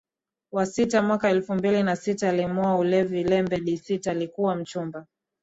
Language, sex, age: Swahili, female, 19-29